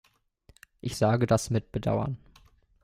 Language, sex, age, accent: German, male, 19-29, Deutschland Deutsch